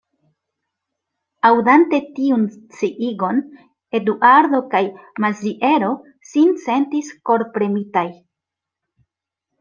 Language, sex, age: Esperanto, female, 40-49